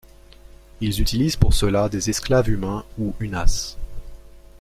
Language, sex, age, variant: French, male, 19-29, Français de métropole